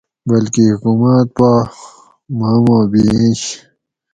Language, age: Gawri, 19-29